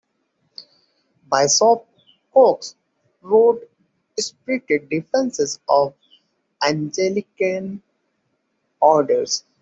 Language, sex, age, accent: English, male, 30-39, India and South Asia (India, Pakistan, Sri Lanka)